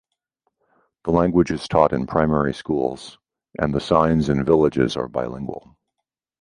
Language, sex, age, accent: English, male, 50-59, United States English